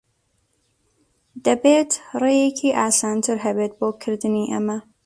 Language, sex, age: Central Kurdish, female, 19-29